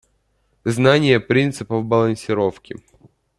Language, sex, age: Russian, male, under 19